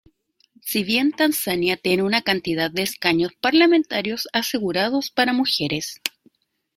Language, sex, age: Spanish, female, 30-39